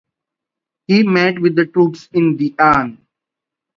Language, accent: English, India and South Asia (India, Pakistan, Sri Lanka)